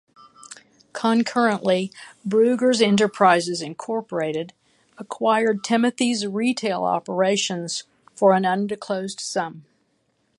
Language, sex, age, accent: English, female, 60-69, United States English